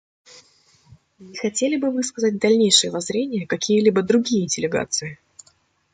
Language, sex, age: Russian, female, 19-29